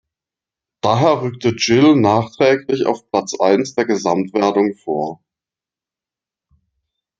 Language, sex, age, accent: German, male, 30-39, Deutschland Deutsch